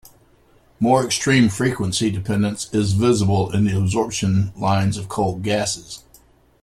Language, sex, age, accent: English, male, 50-59, United States English